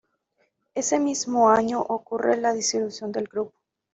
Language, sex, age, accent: Spanish, female, 19-29, América central